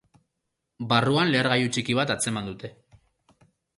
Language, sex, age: Basque, male, 19-29